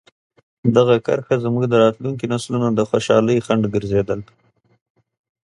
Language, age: Pashto, 30-39